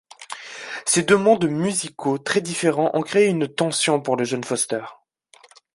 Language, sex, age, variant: French, male, 19-29, Français de métropole